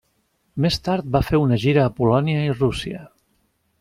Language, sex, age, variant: Catalan, male, 50-59, Central